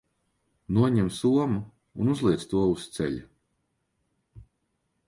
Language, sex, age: Latvian, male, 40-49